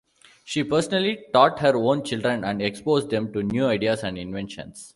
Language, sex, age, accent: English, male, 40-49, India and South Asia (India, Pakistan, Sri Lanka)